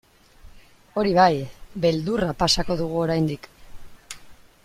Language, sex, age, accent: Basque, female, 19-29, Mendebalekoa (Araba, Bizkaia, Gipuzkoako mendebaleko herri batzuk)